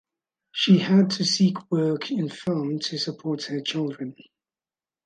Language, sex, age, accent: English, male, 19-29, England English